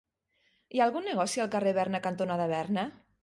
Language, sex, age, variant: Catalan, female, 30-39, Nord-Occidental